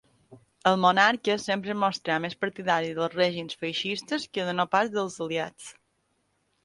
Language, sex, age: Catalan, male, under 19